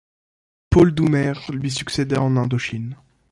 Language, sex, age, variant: French, male, under 19, Français de métropole